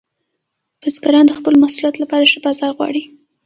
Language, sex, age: Pashto, female, 19-29